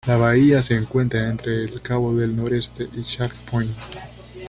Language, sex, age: Spanish, male, 19-29